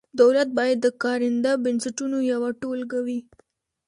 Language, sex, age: Pashto, female, under 19